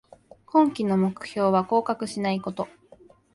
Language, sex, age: Japanese, female, 19-29